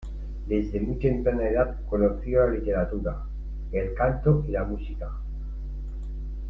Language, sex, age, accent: Spanish, male, 50-59, España: Centro-Sur peninsular (Madrid, Toledo, Castilla-La Mancha)